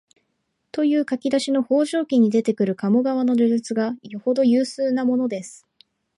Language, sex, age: Japanese, female, 19-29